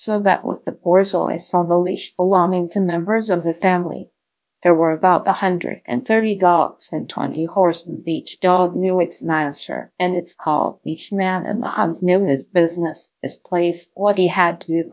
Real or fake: fake